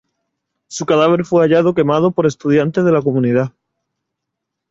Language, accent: Spanish, España: Sur peninsular (Andalucia, Extremadura, Murcia)